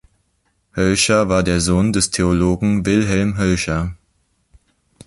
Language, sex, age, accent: German, male, 19-29, Deutschland Deutsch